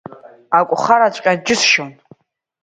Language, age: Abkhazian, under 19